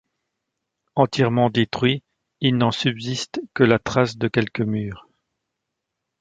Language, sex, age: French, male, 40-49